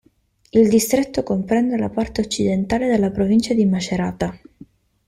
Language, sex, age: Italian, female, 19-29